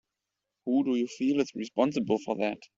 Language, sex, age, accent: English, male, 30-39, United States English